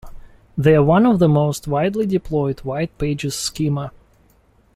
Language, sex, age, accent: English, male, 19-29, United States English